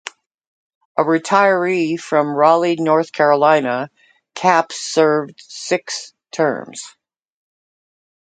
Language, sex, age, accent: English, female, 70-79, West Coast